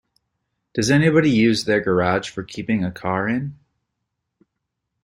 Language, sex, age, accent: English, male, 30-39, United States English